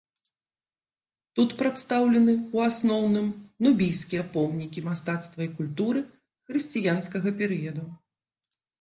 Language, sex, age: Belarusian, female, 40-49